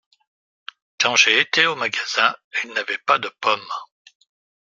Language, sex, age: French, male, 60-69